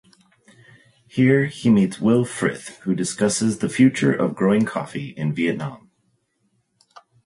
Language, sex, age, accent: English, male, 30-39, United States English